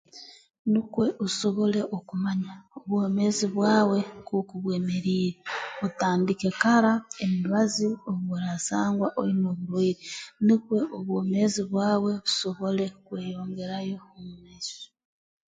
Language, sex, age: Tooro, female, 19-29